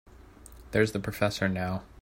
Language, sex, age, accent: English, male, under 19, United States English